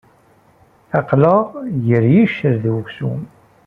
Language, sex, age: Kabyle, male, 40-49